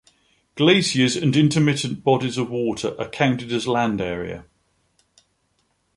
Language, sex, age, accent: English, male, 50-59, England English